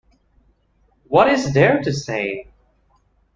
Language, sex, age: English, male, 19-29